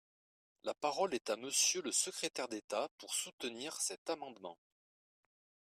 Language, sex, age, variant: French, male, 30-39, Français de métropole